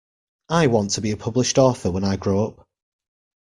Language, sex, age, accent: English, male, 30-39, England English